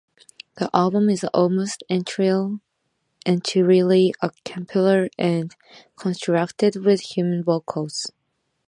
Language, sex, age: English, female, 19-29